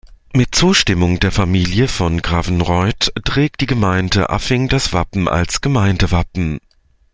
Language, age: German, 30-39